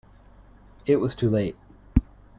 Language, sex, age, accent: English, male, 40-49, United States English